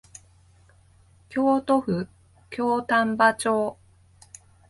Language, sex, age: Japanese, female, 30-39